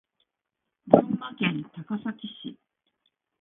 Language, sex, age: Japanese, female, 50-59